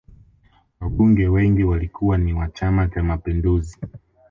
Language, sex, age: Swahili, male, 19-29